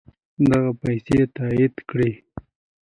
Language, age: Pashto, 19-29